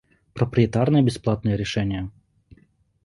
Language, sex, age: Russian, male, 30-39